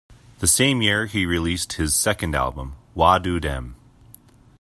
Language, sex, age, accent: English, male, 30-39, United States English